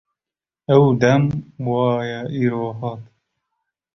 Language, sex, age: Kurdish, male, 19-29